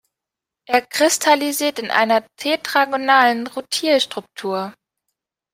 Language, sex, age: German, female, under 19